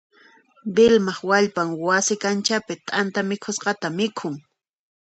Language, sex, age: Puno Quechua, female, 40-49